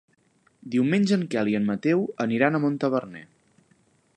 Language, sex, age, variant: Catalan, male, 19-29, Central